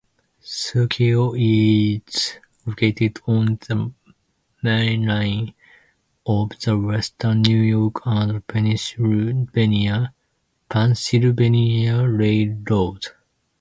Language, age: English, 19-29